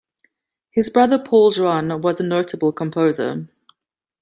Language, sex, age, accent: English, female, 30-39, Southern African (South Africa, Zimbabwe, Namibia)